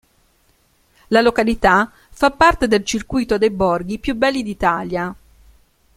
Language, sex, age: Italian, female, 40-49